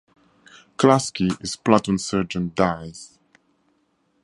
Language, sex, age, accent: English, male, 30-39, Southern African (South Africa, Zimbabwe, Namibia)